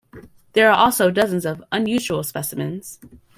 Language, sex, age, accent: English, female, under 19, United States English